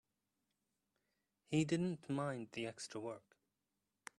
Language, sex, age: English, male, 30-39